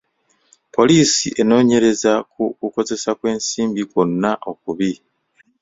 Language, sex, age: Ganda, male, 30-39